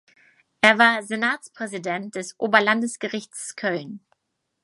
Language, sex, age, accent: German, female, 19-29, Deutschland Deutsch